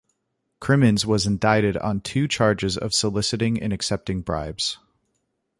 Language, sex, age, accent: English, male, 19-29, United States English